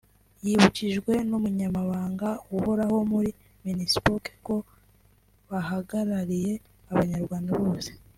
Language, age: Kinyarwanda, 19-29